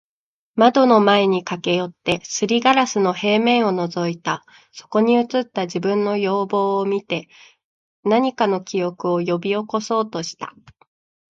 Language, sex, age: Japanese, female, 19-29